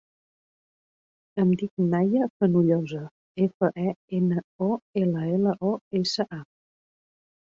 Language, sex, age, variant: Catalan, female, 40-49, Septentrional